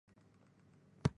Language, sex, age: Kelabit, female, 60-69